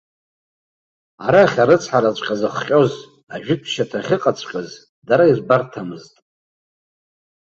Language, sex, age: Abkhazian, male, 50-59